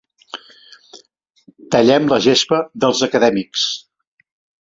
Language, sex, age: Catalan, male, 70-79